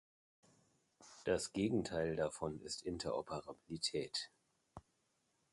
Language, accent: German, Deutschland Deutsch